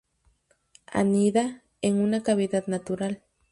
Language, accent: Spanish, México